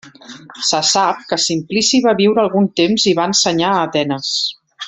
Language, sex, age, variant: Catalan, female, 40-49, Central